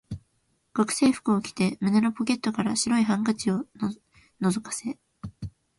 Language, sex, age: Japanese, female, 19-29